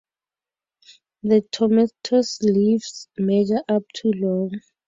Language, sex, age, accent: English, female, 19-29, Southern African (South Africa, Zimbabwe, Namibia)